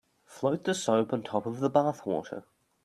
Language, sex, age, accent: English, male, 19-29, New Zealand English